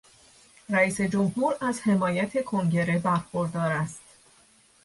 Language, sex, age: Persian, female, 30-39